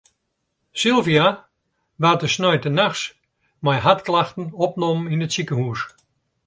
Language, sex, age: Western Frisian, male, 70-79